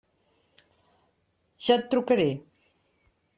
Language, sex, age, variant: Catalan, female, 50-59, Central